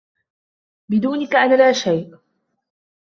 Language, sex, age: Arabic, female, 19-29